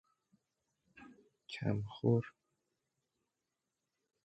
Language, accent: Persian, فارسی